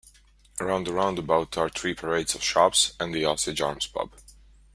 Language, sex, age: English, male, 19-29